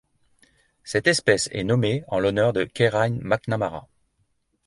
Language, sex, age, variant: French, male, 50-59, Français de métropole